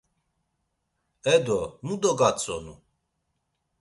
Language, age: Laz, 40-49